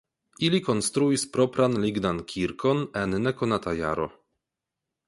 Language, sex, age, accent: Esperanto, male, 30-39, Internacia